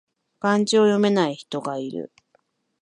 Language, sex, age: Japanese, female, 40-49